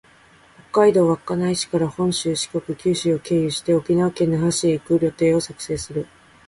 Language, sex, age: Japanese, female, 19-29